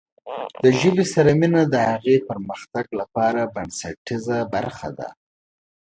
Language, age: Pashto, 19-29